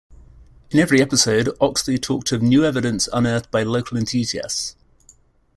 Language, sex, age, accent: English, male, 30-39, England English